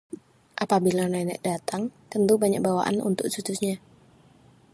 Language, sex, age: Indonesian, female, 19-29